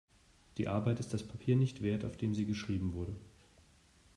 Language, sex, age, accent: German, male, 30-39, Deutschland Deutsch